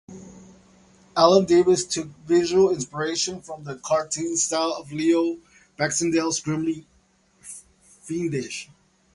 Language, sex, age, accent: English, male, 40-49, United States English